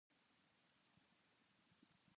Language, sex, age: Japanese, female, under 19